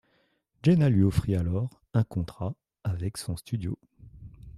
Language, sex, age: French, male, 40-49